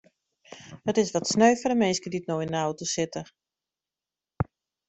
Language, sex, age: Western Frisian, female, 50-59